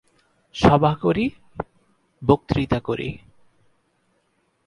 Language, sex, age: Bengali, male, 19-29